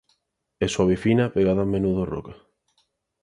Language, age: Spanish, 19-29